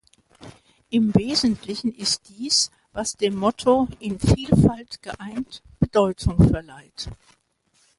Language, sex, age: German, female, 70-79